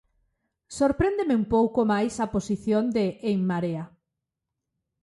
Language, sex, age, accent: Galician, female, 40-49, Normativo (estándar)